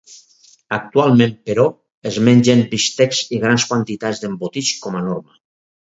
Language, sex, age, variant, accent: Catalan, male, 60-69, Valencià meridional, valencià